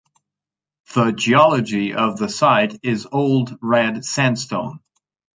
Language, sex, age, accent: English, male, 30-39, United States English; England English